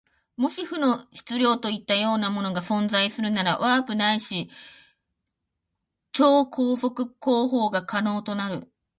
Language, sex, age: Japanese, female, 40-49